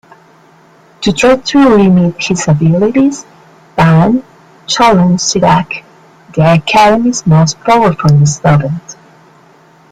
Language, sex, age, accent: English, female, 19-29, United States English